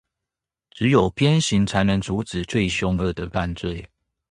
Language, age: Chinese, 30-39